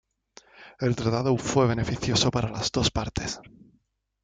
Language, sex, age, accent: Spanish, male, 19-29, España: Sur peninsular (Andalucia, Extremadura, Murcia)